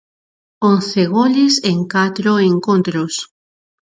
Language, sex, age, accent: Galician, female, 40-49, Normativo (estándar)